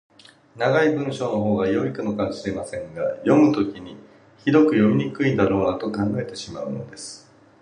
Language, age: Japanese, 50-59